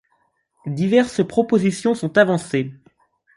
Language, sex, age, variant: French, male, under 19, Français de métropole